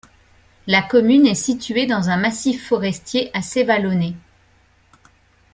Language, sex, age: French, female, 40-49